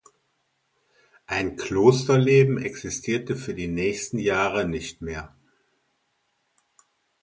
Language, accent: German, Deutschland Deutsch